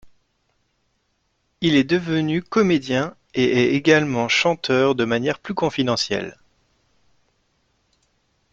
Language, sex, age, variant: French, male, 30-39, Français de métropole